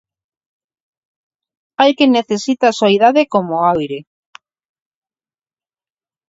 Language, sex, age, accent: Galician, female, 40-49, Normativo (estándar)